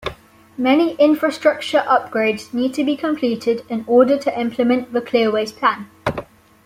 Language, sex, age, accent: English, female, under 19, England English